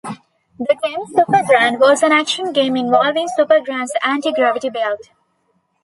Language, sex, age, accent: English, female, 19-29, India and South Asia (India, Pakistan, Sri Lanka)